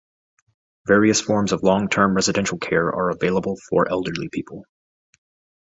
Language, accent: English, United States English